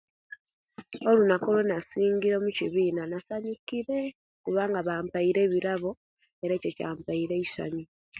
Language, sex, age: Kenyi, female, 19-29